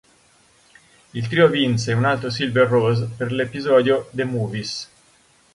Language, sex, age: Italian, male, 30-39